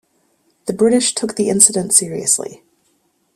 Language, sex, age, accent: English, female, 30-39, United States English